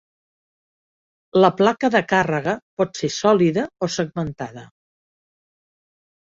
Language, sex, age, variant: Catalan, female, 60-69, Central